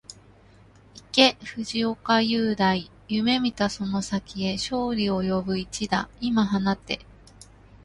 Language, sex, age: Japanese, female, 30-39